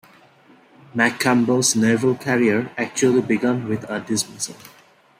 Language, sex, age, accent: English, male, 19-29, India and South Asia (India, Pakistan, Sri Lanka)